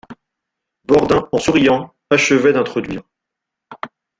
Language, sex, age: French, male, 40-49